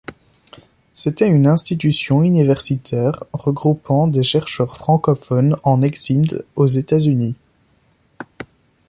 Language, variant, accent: French, Français d'Europe, Français de Belgique